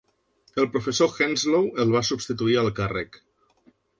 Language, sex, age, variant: Catalan, male, 30-39, Nord-Occidental